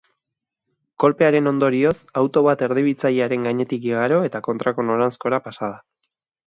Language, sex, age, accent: Basque, male, under 19, Erdialdekoa edo Nafarra (Gipuzkoa, Nafarroa)